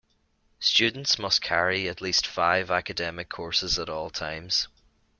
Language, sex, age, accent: English, male, 30-39, Irish English